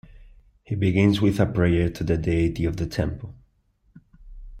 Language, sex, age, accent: English, male, 19-29, England English